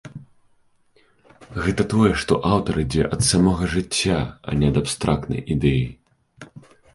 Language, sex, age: Belarusian, male, 19-29